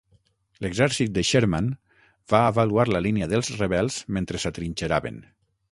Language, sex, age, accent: Catalan, male, 40-49, valencià